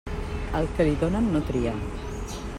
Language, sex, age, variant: Catalan, female, 50-59, Central